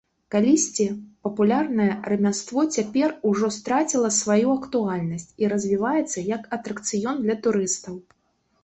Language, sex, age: Belarusian, female, 40-49